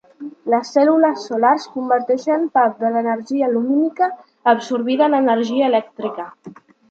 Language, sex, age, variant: Catalan, male, under 19, Central